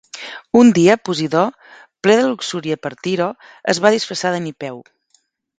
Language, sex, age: Catalan, female, 40-49